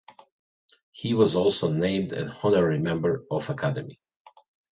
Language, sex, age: English, male, 50-59